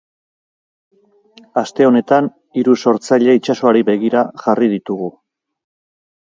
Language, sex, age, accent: Basque, male, 50-59, Erdialdekoa edo Nafarra (Gipuzkoa, Nafarroa)